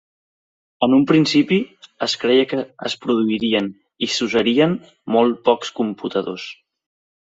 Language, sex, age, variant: Catalan, male, 19-29, Central